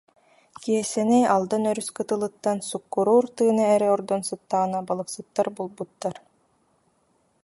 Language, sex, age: Yakut, female, 19-29